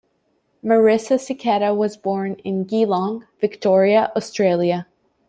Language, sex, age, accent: English, female, 30-39, Canadian English